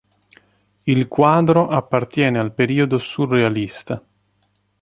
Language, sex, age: Italian, male, 30-39